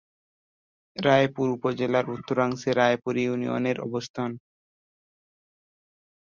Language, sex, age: Bengali, male, 19-29